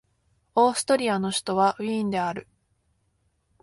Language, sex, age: Japanese, female, 19-29